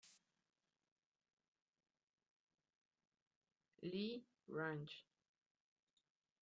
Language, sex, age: Spanish, female, 19-29